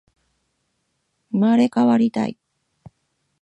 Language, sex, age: Japanese, female, 40-49